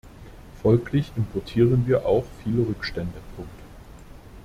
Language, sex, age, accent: German, male, 40-49, Deutschland Deutsch